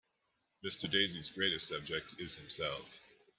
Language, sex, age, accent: English, male, 30-39, United States English